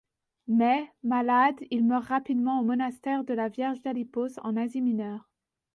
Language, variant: French, Français de métropole